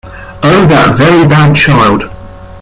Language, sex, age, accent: English, male, 30-39, England English